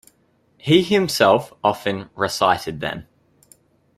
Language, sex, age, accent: English, male, 19-29, Australian English